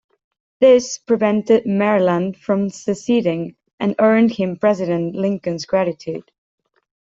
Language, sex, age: English, female, 19-29